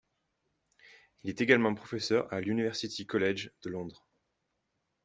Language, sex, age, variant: French, male, 19-29, Français de métropole